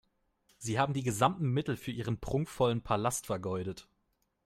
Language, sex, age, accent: German, male, 19-29, Deutschland Deutsch